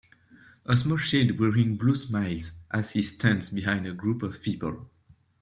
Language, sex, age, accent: English, male, 19-29, England English